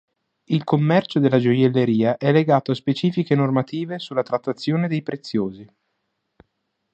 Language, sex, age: Italian, male, 19-29